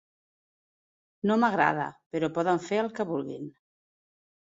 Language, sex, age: Catalan, female, 40-49